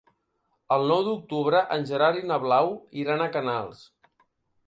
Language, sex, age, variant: Catalan, male, 50-59, Balear